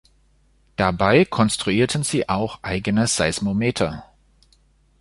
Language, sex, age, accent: German, male, 40-49, Deutschland Deutsch